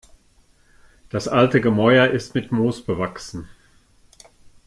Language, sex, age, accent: German, male, 60-69, Deutschland Deutsch